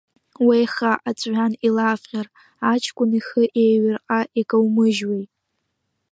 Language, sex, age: Abkhazian, female, under 19